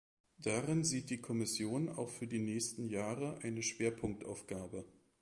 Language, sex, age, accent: German, male, 30-39, Deutschland Deutsch